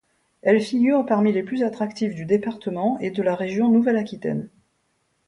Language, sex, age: French, female, 50-59